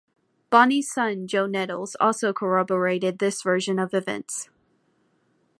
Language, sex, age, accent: English, female, under 19, United States English